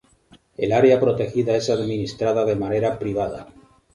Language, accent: Spanish, España: Centro-Sur peninsular (Madrid, Toledo, Castilla-La Mancha)